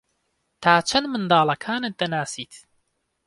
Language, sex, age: Central Kurdish, male, 19-29